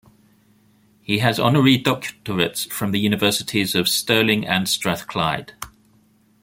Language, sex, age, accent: English, male, 50-59, England English